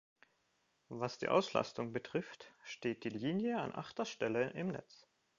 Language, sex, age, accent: German, male, 30-39, Deutschland Deutsch